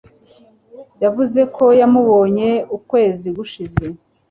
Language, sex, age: Kinyarwanda, female, 40-49